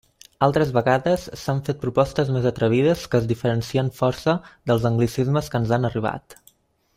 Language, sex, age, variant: Catalan, male, 19-29, Central